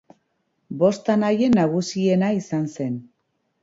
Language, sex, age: Basque, female, 40-49